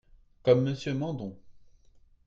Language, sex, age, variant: French, male, 30-39, Français de métropole